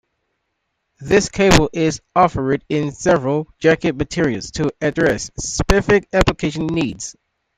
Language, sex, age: English, male, 19-29